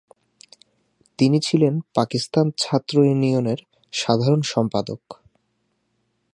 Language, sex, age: Bengali, male, 19-29